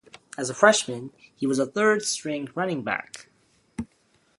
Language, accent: English, United States English